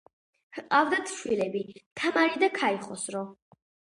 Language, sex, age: Georgian, female, under 19